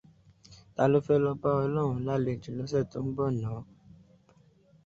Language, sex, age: Yoruba, male, 19-29